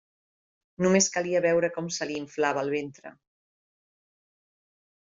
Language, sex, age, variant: Catalan, female, 40-49, Central